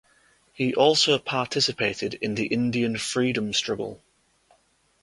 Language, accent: English, England English